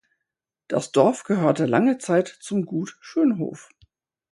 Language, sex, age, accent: German, female, 50-59, Deutschland Deutsch